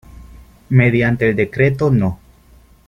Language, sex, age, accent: Spanish, male, 19-29, Caribe: Cuba, Venezuela, Puerto Rico, República Dominicana, Panamá, Colombia caribeña, México caribeño, Costa del golfo de México